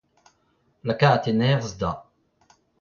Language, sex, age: Breton, male, 30-39